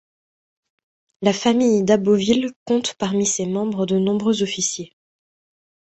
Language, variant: French, Français de métropole